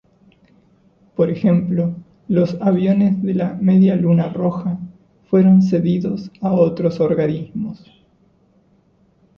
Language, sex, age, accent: Spanish, male, 30-39, Rioplatense: Argentina, Uruguay, este de Bolivia, Paraguay